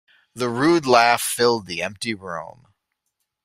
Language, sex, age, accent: English, male, 40-49, United States English